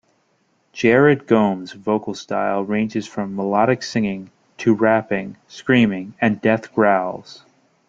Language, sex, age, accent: English, male, 19-29, United States English